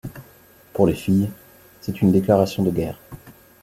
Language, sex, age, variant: French, male, 40-49, Français de métropole